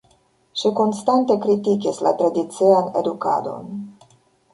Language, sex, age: Esperanto, female, 30-39